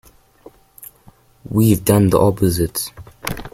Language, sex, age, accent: English, male, under 19, Welsh English